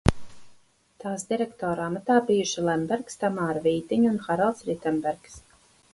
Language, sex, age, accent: Latvian, female, 40-49, Dzimtā valoda